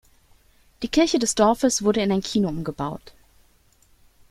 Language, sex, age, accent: German, female, 30-39, Deutschland Deutsch